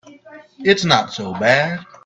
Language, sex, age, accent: English, male, under 19, United States English